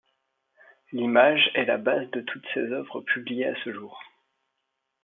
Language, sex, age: French, male, 30-39